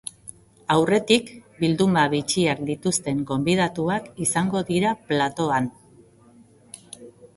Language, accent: Basque, Erdialdekoa edo Nafarra (Gipuzkoa, Nafarroa)